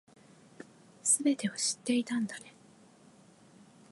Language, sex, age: Japanese, female, 30-39